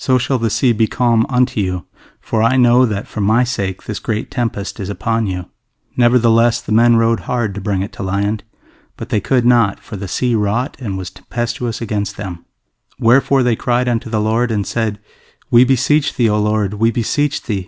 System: none